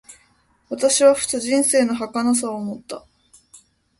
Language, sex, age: Japanese, female, under 19